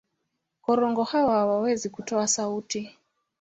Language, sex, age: Swahili, female, 19-29